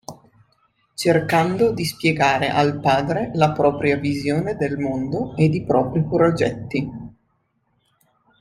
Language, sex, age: Italian, female, 19-29